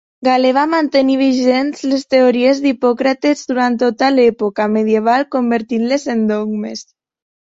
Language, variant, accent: Catalan, Septentrional, septentrional